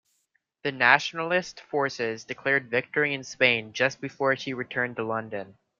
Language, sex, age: English, male, under 19